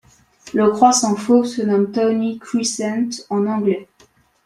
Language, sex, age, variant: French, male, under 19, Français de métropole